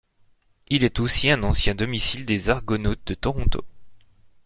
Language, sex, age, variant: French, male, 30-39, Français de métropole